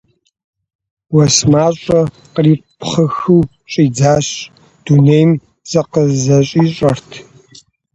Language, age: Kabardian, 40-49